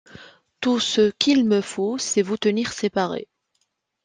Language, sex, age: French, female, 19-29